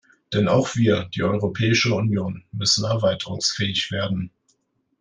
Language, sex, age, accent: German, male, 19-29, Deutschland Deutsch